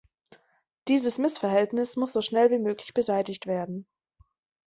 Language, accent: German, Deutschland Deutsch